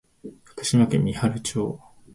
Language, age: Japanese, 19-29